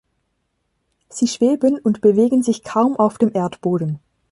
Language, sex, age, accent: German, female, 19-29, Schweizerdeutsch